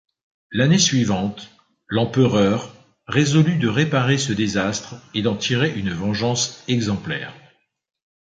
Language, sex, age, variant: French, male, 50-59, Français de métropole